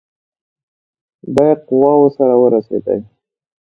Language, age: Pashto, 19-29